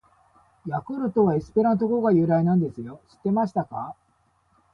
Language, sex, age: Japanese, male, 40-49